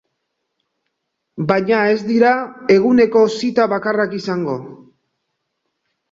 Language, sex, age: Basque, male, 40-49